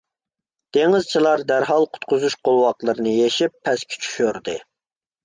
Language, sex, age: Uyghur, male, 19-29